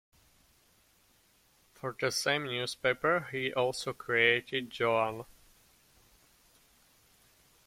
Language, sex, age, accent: English, male, 19-29, England English